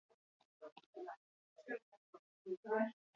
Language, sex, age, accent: Basque, female, 40-49, Mendebalekoa (Araba, Bizkaia, Gipuzkoako mendebaleko herri batzuk)